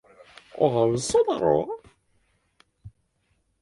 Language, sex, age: Japanese, male, 19-29